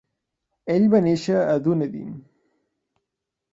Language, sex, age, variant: Catalan, male, 19-29, Central